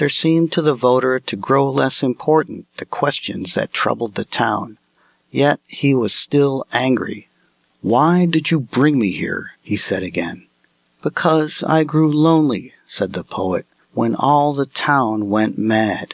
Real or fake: real